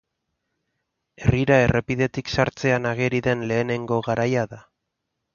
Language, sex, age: Basque, male, 30-39